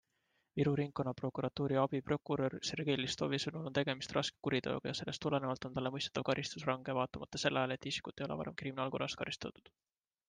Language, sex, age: Estonian, male, 19-29